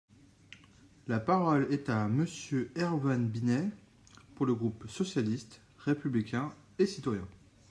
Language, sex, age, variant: French, male, 30-39, Français de métropole